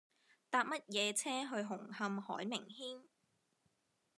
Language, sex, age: Cantonese, female, 30-39